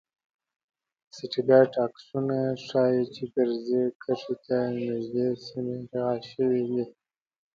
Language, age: Pashto, 30-39